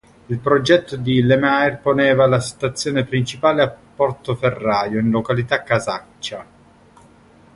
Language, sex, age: Italian, male, 30-39